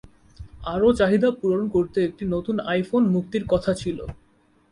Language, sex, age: Bengali, male, 19-29